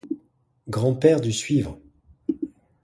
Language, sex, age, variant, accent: French, male, 40-49, Français d'Europe, Français de Belgique